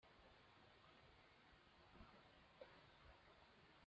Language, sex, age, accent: English, male, under 19, England English